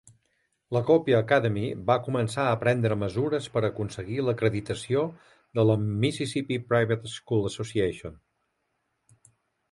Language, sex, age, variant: Catalan, male, 60-69, Central